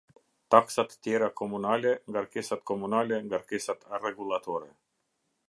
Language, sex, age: Albanian, male, 50-59